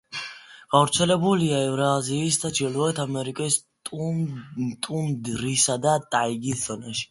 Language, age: Georgian, 19-29